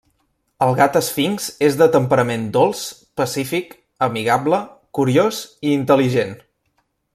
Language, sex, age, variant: Catalan, male, 19-29, Central